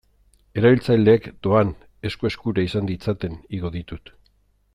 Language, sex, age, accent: Basque, male, 50-59, Erdialdekoa edo Nafarra (Gipuzkoa, Nafarroa)